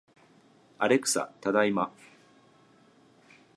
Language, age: Japanese, 40-49